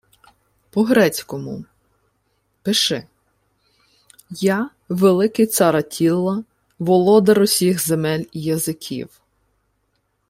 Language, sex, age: Ukrainian, female, 30-39